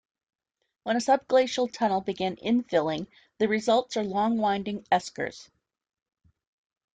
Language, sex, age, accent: English, female, 40-49, Canadian English